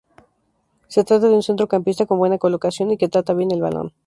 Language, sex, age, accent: Spanish, female, 19-29, México